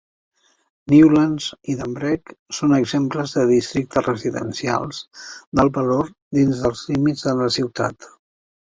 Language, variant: Catalan, Central